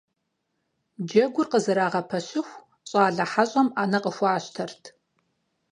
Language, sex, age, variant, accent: Kabardian, female, 30-39, Адыгэбзэ (Къэбэрдей, Кирил, псоми зэдай), Джылэхъстэней (Gilahsteney)